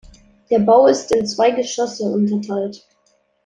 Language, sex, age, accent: German, male, under 19, Deutschland Deutsch